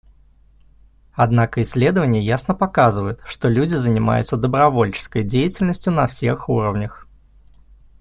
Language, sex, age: Russian, male, 30-39